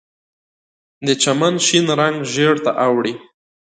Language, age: Pashto, 19-29